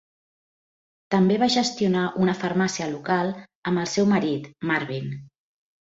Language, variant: Catalan, Central